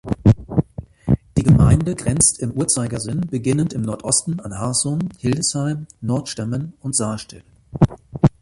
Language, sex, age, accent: German, male, 40-49, Deutschland Deutsch